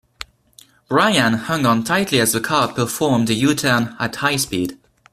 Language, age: English, 19-29